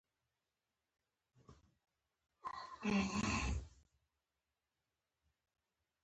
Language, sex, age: Pashto, female, 30-39